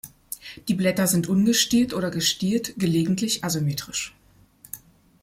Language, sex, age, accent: German, female, 40-49, Deutschland Deutsch